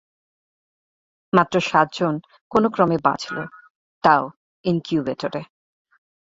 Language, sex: Bengali, female